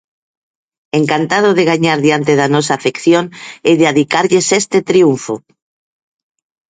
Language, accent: Galician, Normativo (estándar)